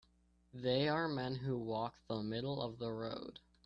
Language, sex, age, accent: English, male, 19-29, United States English